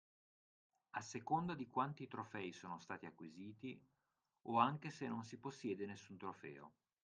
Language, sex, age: Italian, male, 50-59